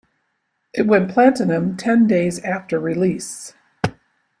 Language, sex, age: English, female, 60-69